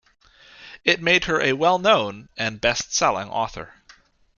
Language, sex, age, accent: English, male, 30-39, Canadian English